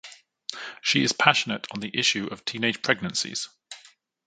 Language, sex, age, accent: English, male, 30-39, England English